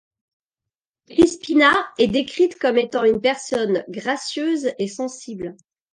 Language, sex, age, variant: French, female, 40-49, Français de métropole